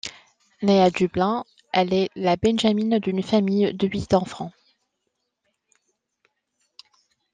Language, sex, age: French, female, 19-29